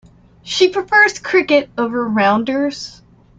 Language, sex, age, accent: English, female, 19-29, United States English